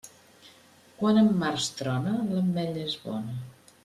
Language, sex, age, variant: Catalan, female, 50-59, Central